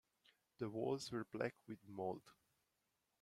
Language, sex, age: English, male, 30-39